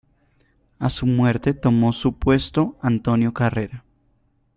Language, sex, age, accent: Spanish, male, under 19, Andino-Pacífico: Colombia, Perú, Ecuador, oeste de Bolivia y Venezuela andina